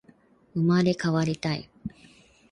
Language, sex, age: Japanese, female, 30-39